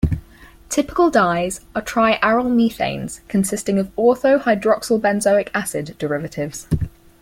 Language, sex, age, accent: English, female, 19-29, England English; New Zealand English